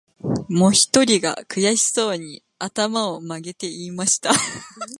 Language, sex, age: Japanese, female, 19-29